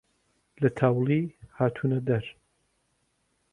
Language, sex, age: Central Kurdish, male, 30-39